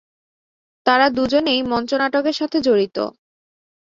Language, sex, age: Bengali, female, 19-29